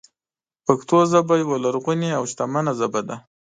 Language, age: Pashto, 19-29